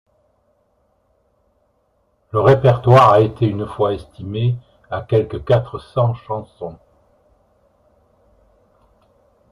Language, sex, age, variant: French, male, 60-69, Français de métropole